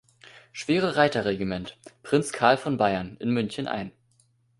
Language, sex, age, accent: German, male, 19-29, Deutschland Deutsch